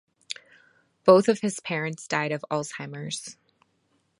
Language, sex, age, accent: English, female, 40-49, United States English